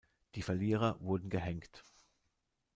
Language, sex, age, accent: German, male, 50-59, Deutschland Deutsch